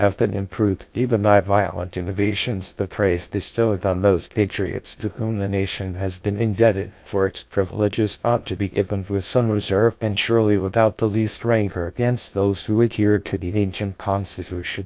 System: TTS, GlowTTS